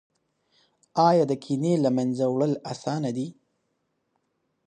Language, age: Pashto, 19-29